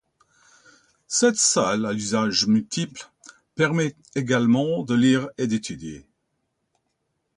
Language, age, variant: French, 70-79, Français de métropole